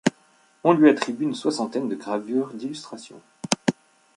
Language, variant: French, Français de métropole